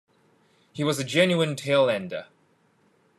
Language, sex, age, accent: English, male, 30-39, Hong Kong English